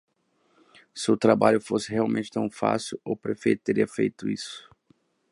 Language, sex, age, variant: Portuguese, male, 19-29, Portuguese (Brasil)